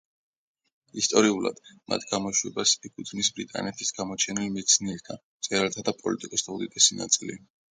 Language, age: Georgian, 19-29